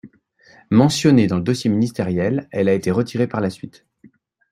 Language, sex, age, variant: French, male, 40-49, Français de métropole